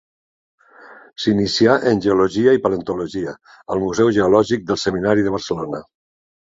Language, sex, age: Catalan, male, 60-69